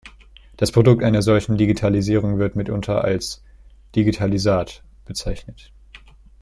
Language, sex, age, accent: German, male, under 19, Deutschland Deutsch